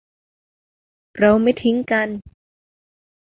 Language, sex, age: Thai, female, under 19